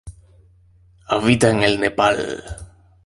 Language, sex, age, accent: Spanish, male, 19-29, Caribe: Cuba, Venezuela, Puerto Rico, República Dominicana, Panamá, Colombia caribeña, México caribeño, Costa del golfo de México